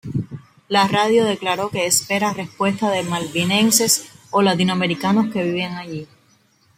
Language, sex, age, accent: Spanish, female, 19-29, Caribe: Cuba, Venezuela, Puerto Rico, República Dominicana, Panamá, Colombia caribeña, México caribeño, Costa del golfo de México